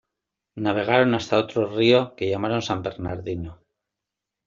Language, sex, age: Spanish, male, 50-59